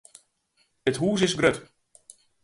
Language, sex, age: Western Frisian, male, 50-59